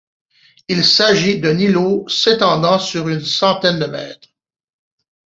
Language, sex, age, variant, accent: French, male, 40-49, Français d'Amérique du Nord, Français du Canada